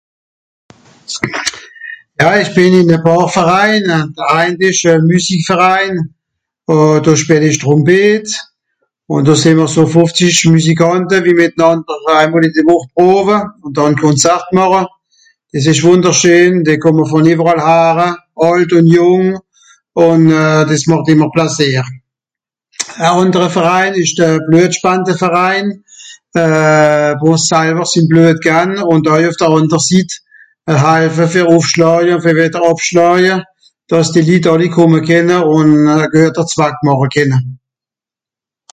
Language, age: Swiss German, 60-69